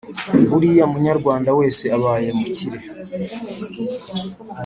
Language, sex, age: Kinyarwanda, female, 30-39